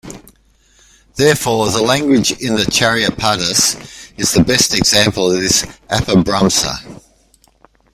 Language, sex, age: English, male, 60-69